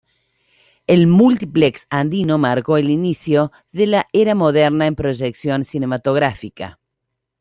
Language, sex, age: Spanish, female, 50-59